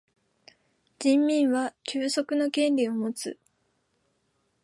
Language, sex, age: Japanese, female, 19-29